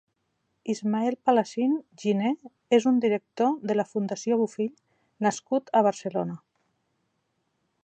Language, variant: Catalan, Nord-Occidental